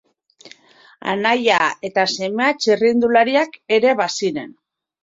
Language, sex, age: Basque, female, 40-49